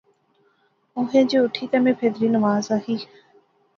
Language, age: Pahari-Potwari, 19-29